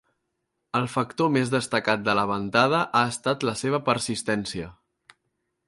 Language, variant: Catalan, Central